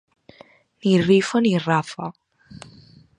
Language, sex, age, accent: Catalan, female, under 19, valencià